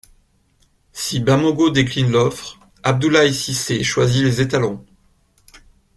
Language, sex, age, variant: French, male, 19-29, Français de métropole